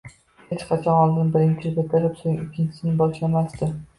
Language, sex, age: Uzbek, female, 19-29